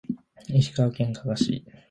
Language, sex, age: Japanese, male, under 19